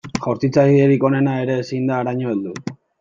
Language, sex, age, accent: Basque, male, 19-29, Mendebalekoa (Araba, Bizkaia, Gipuzkoako mendebaleko herri batzuk)